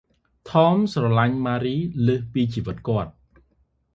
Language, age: Khmer, 30-39